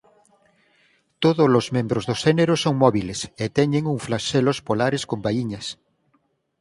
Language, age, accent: Galician, 50-59, Normativo (estándar)